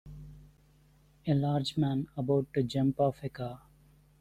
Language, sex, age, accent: English, male, 30-39, India and South Asia (India, Pakistan, Sri Lanka)